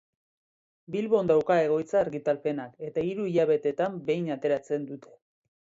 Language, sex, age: Basque, female, 40-49